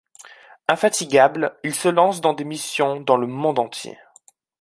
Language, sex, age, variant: French, male, 19-29, Français de métropole